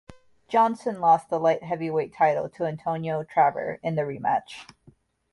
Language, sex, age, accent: English, female, 19-29, United States English